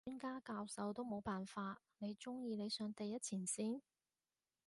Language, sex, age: Cantonese, female, 30-39